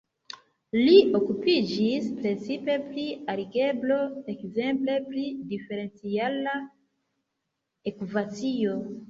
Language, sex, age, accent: Esperanto, female, 19-29, Internacia